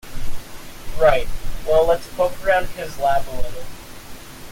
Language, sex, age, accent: English, male, under 19, United States English